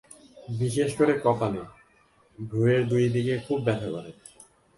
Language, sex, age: Bengali, male, 19-29